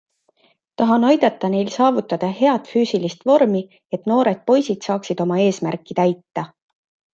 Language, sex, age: Estonian, female, 30-39